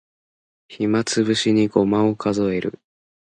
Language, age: Japanese, 19-29